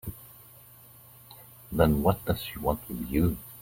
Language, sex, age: English, male, 40-49